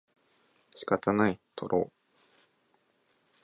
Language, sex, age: Japanese, male, 19-29